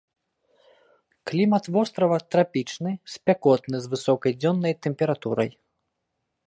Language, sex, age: Belarusian, male, 30-39